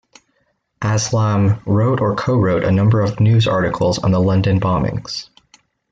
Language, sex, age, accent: English, male, 19-29, United States English